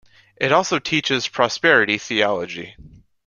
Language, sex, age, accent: English, male, under 19, United States English